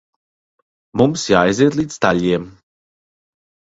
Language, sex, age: Latvian, male, 30-39